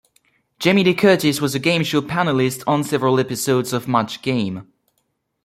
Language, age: English, 19-29